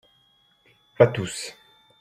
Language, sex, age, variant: French, male, 19-29, Français de métropole